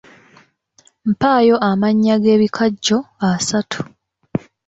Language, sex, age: Ganda, female, 19-29